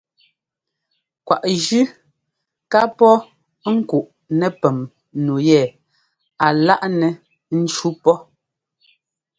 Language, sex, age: Ngomba, female, 40-49